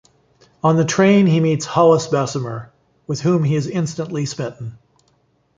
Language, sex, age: English, male, 40-49